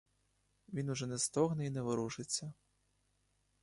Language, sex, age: Ukrainian, male, 19-29